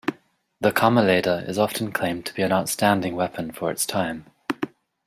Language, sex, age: English, male, 30-39